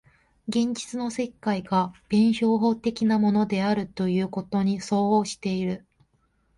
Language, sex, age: Japanese, female, 19-29